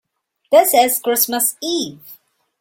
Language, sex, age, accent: English, female, 19-29, India and South Asia (India, Pakistan, Sri Lanka)